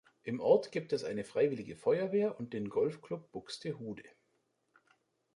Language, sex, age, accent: German, male, 30-39, Deutschland Deutsch